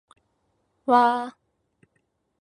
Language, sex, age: Japanese, female, 19-29